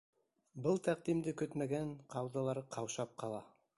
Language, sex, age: Bashkir, male, 40-49